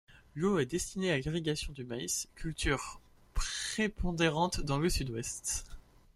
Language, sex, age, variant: French, male, 19-29, Français de métropole